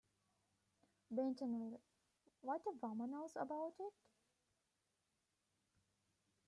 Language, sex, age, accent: English, female, 19-29, England English